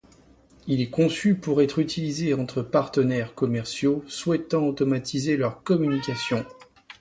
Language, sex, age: French, male, 30-39